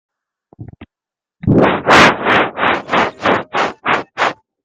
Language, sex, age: French, male, 19-29